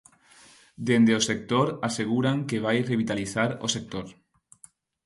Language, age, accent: Galician, 19-29, Neofalante